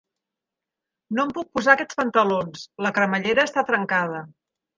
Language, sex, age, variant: Catalan, female, 50-59, Central